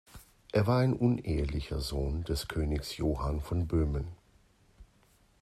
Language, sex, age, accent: German, male, 40-49, Deutschland Deutsch